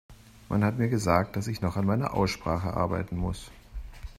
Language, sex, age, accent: German, male, 40-49, Deutschland Deutsch